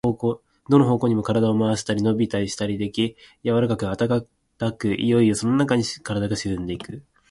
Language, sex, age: Japanese, male, 19-29